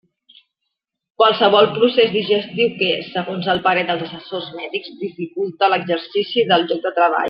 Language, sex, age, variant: Catalan, female, 40-49, Central